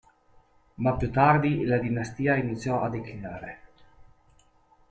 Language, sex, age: Italian, male, 30-39